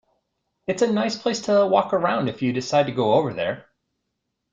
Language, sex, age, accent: English, male, 30-39, United States English